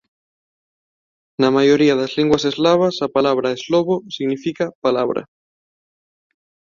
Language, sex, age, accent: Galician, male, 19-29, Neofalante